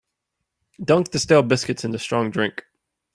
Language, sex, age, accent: English, male, 19-29, United States English